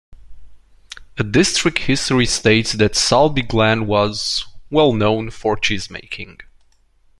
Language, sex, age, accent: English, male, 30-39, United States English